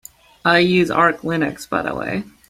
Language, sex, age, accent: English, female, 19-29, Canadian English